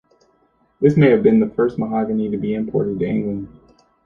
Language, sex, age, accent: English, male, 30-39, United States English